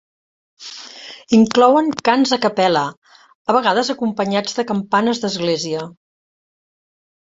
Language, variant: Catalan, Central